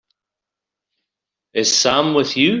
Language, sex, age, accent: English, male, 50-59, Scottish English